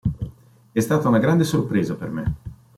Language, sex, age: Italian, male, 40-49